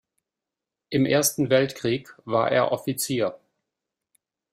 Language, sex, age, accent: German, male, 50-59, Deutschland Deutsch